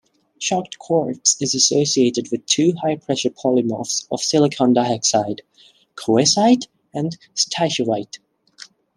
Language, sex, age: English, male, 19-29